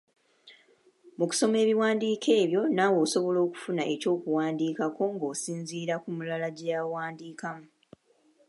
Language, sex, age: Ganda, female, 30-39